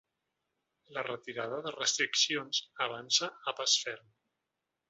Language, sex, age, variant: Catalan, male, 40-49, Central